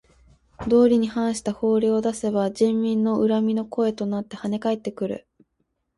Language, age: Japanese, 19-29